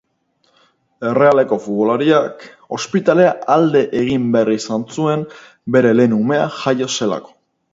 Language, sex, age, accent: Basque, male, 19-29, Mendebalekoa (Araba, Bizkaia, Gipuzkoako mendebaleko herri batzuk)